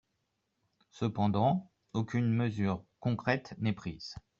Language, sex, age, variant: French, male, 40-49, Français de métropole